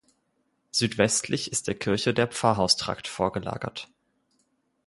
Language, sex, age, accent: German, male, 19-29, Deutschland Deutsch